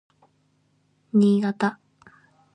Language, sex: Japanese, female